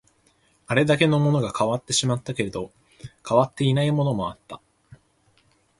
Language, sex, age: Japanese, male, under 19